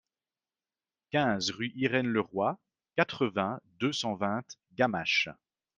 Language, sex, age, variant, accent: French, male, 40-49, Français d'Europe, Français de Belgique